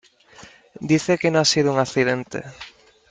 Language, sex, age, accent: Spanish, male, 30-39, España: Sur peninsular (Andalucia, Extremadura, Murcia)